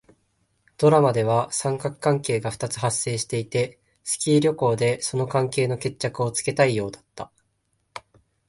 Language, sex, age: Japanese, male, 19-29